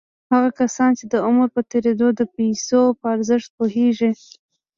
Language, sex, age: Pashto, female, 19-29